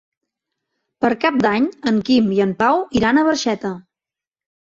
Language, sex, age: Catalan, female, 30-39